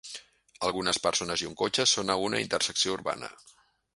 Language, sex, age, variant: Catalan, male, 50-59, Central